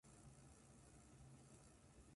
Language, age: Japanese, 19-29